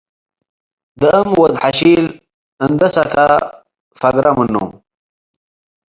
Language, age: Tigre, 30-39